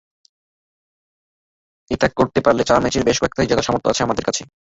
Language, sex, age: Bengali, male, under 19